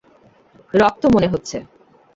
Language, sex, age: Bengali, female, 19-29